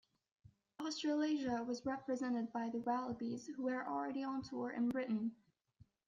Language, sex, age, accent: English, female, under 19, England English